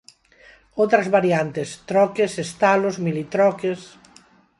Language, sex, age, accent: Galician, female, 50-59, Neofalante